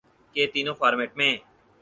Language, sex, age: Urdu, male, 19-29